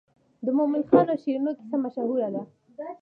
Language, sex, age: Pashto, female, under 19